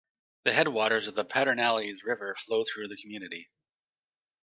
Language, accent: English, United States English